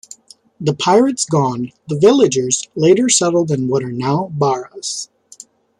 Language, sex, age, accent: English, male, 19-29, United States English